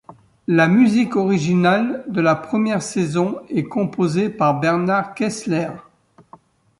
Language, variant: French, Français de métropole